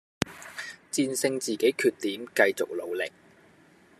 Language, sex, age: Cantonese, male, 30-39